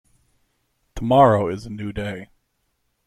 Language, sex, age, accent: English, male, 30-39, United States English